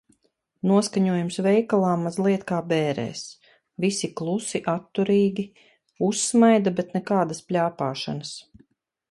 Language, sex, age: Latvian, female, 40-49